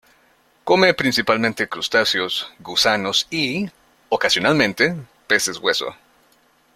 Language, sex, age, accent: Spanish, male, 30-39, México